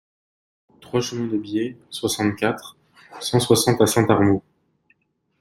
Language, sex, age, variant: French, male, 30-39, Français de métropole